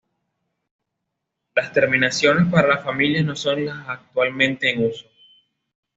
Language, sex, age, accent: Spanish, male, 19-29, Caribe: Cuba, Venezuela, Puerto Rico, República Dominicana, Panamá, Colombia caribeña, México caribeño, Costa del golfo de México